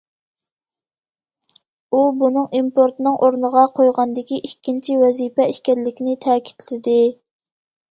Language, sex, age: Uyghur, female, 19-29